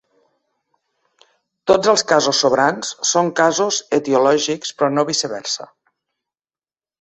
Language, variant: Catalan, Nord-Occidental